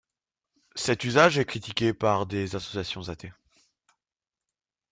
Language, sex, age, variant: French, male, 19-29, Français de métropole